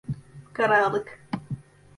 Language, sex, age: Turkish, female, 50-59